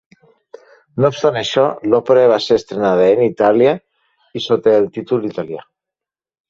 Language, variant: Catalan, Septentrional